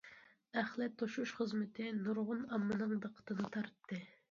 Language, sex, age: Uyghur, female, 30-39